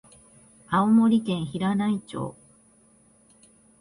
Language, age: Japanese, 40-49